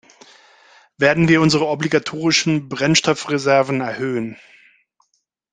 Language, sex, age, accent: German, male, 50-59, Deutschland Deutsch